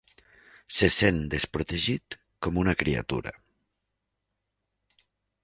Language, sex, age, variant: Catalan, male, 30-39, Nord-Occidental